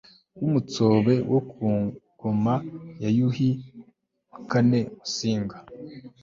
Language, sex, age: Kinyarwanda, male, 19-29